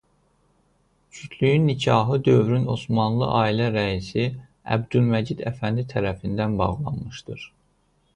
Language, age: Azerbaijani, 30-39